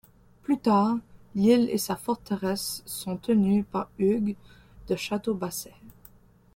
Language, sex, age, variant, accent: French, female, under 19, Français d'Amérique du Nord, Français du Canada